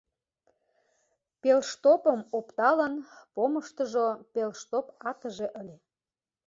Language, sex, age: Mari, female, 40-49